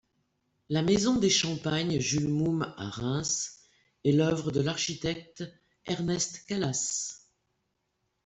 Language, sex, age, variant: French, female, 60-69, Français de métropole